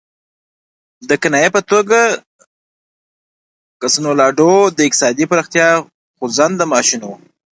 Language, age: Pashto, 30-39